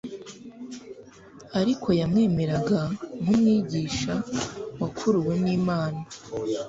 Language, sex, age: Kinyarwanda, female, under 19